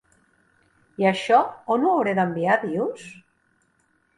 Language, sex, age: Catalan, female, 50-59